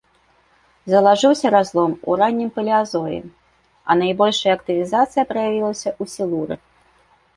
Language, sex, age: Belarusian, female, 30-39